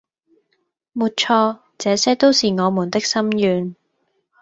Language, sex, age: Cantonese, female, 19-29